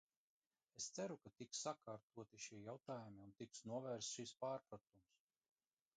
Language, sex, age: Latvian, male, 40-49